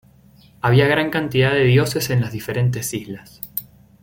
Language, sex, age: Spanish, male, 30-39